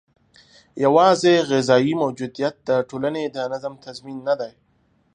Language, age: Pashto, 19-29